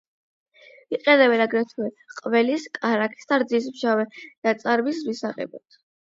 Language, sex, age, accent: Georgian, male, under 19, ჩვეულებრივი